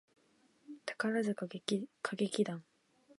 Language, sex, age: Japanese, female, under 19